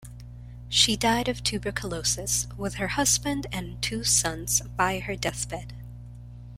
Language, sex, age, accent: English, female, 19-29, Filipino